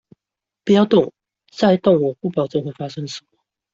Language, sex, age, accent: Chinese, male, 19-29, 出生地：新北市